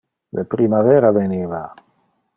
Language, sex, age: Interlingua, male, 40-49